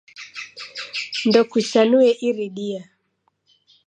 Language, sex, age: Taita, female, 60-69